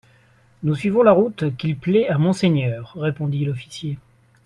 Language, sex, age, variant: French, male, 40-49, Français de métropole